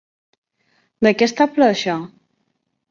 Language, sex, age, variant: Catalan, female, 30-39, Balear